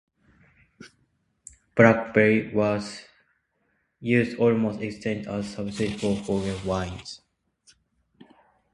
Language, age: English, 19-29